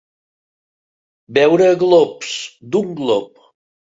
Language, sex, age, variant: Catalan, male, 60-69, Central